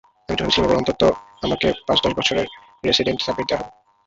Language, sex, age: Bengali, male, 19-29